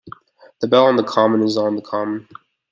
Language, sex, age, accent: English, male, 19-29, United States English